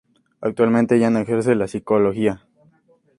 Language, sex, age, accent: Spanish, male, 19-29, México